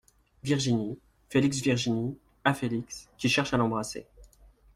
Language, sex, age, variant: French, male, 30-39, Français de métropole